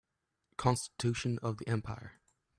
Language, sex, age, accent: English, male, under 19, United States English